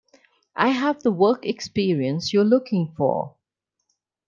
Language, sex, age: English, female, under 19